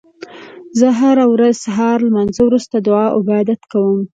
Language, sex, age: Pashto, female, 19-29